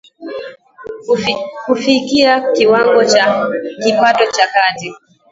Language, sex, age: Swahili, female, 19-29